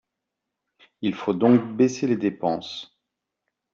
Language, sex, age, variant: French, male, 40-49, Français de métropole